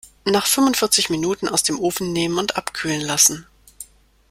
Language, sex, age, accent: German, female, 30-39, Deutschland Deutsch